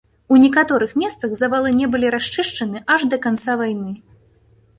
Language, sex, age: Belarusian, female, 19-29